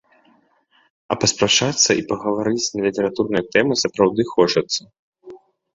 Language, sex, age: Belarusian, male, 19-29